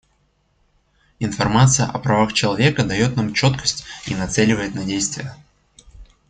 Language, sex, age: Russian, male, under 19